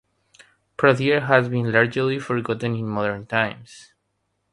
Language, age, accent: English, 19-29, United States English; India and South Asia (India, Pakistan, Sri Lanka)